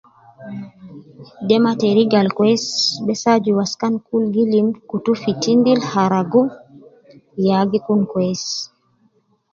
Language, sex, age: Nubi, female, 30-39